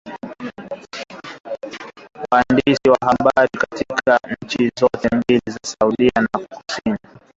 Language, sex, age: Swahili, male, 19-29